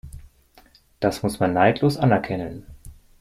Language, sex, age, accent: German, male, 19-29, Deutschland Deutsch